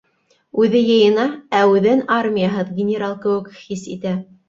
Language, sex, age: Bashkir, female, 30-39